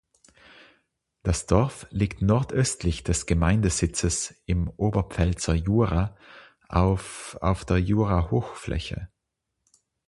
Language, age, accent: German, 40-49, Österreichisches Deutsch